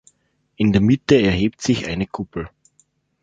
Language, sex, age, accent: German, male, 30-39, Österreichisches Deutsch